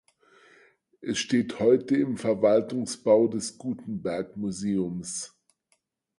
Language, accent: German, Deutschland Deutsch